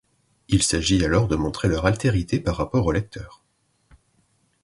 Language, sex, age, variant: French, male, 30-39, Français de métropole